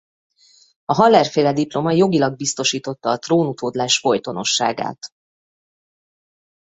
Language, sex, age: Hungarian, female, 30-39